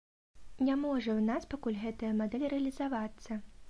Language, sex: Belarusian, female